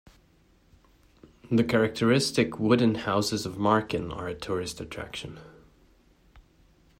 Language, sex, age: English, male, 30-39